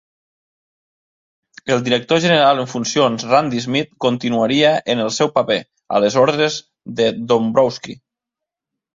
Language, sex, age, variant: Catalan, male, 30-39, Nord-Occidental